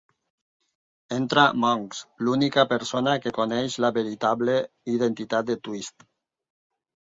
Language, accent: Catalan, valencià